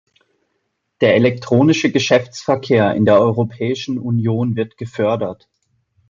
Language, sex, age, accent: German, male, 19-29, Deutschland Deutsch